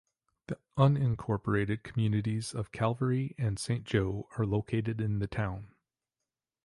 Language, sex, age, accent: English, male, 40-49, United States English